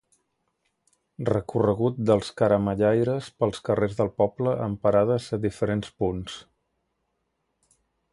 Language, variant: Catalan, Central